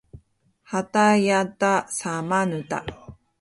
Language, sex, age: Japanese, female, 40-49